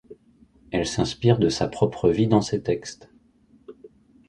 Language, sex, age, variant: French, male, 40-49, Français de métropole